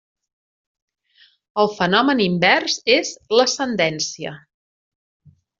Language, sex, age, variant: Catalan, female, 50-59, Central